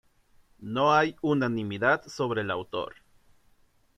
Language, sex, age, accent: Spanish, male, 30-39, México